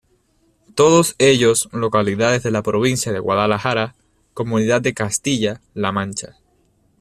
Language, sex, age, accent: Spanish, male, 19-29, Caribe: Cuba, Venezuela, Puerto Rico, República Dominicana, Panamá, Colombia caribeña, México caribeño, Costa del golfo de México